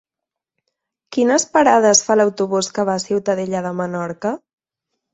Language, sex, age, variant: Catalan, female, 19-29, Central